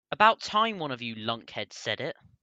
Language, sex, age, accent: English, male, under 19, England English